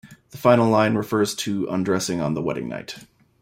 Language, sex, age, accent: English, male, 30-39, United States English